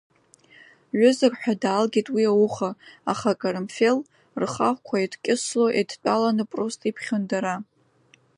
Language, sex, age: Abkhazian, female, under 19